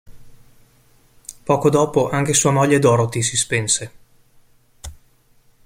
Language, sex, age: Italian, male, 40-49